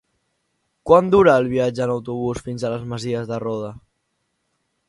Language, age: Catalan, under 19